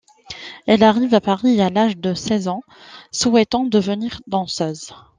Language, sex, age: French, female, 30-39